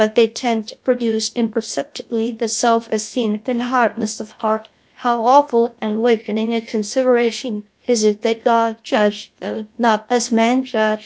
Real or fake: fake